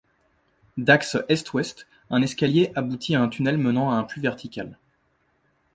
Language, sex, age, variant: French, male, 19-29, Français de métropole